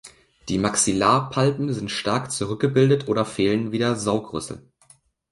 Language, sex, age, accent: German, male, under 19, Deutschland Deutsch